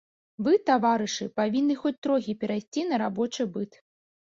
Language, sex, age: Belarusian, female, 30-39